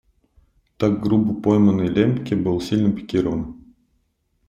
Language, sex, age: Russian, male, 30-39